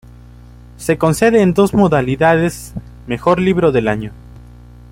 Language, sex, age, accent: Spanish, male, 19-29, Andino-Pacífico: Colombia, Perú, Ecuador, oeste de Bolivia y Venezuela andina